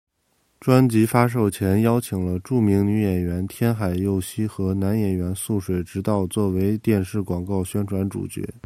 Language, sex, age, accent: Chinese, male, 19-29, 出生地：北京市